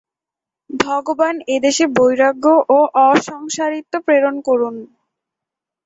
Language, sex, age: Bengali, female, 19-29